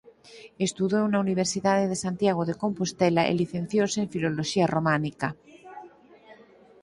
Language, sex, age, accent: Galician, female, 50-59, Normativo (estándar)